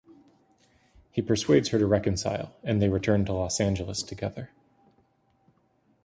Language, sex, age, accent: English, male, 40-49, United States English